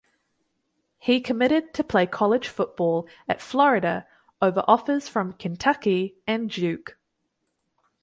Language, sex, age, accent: English, female, 19-29, New Zealand English